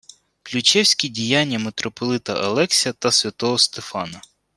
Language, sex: Ukrainian, male